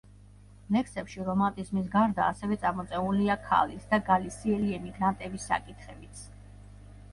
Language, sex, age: Georgian, female, 40-49